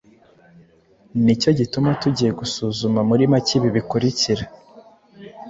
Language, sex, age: Kinyarwanda, male, 19-29